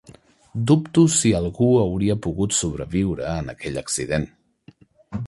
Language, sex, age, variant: Catalan, male, 30-39, Central